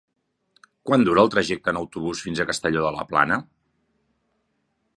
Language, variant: Catalan, Central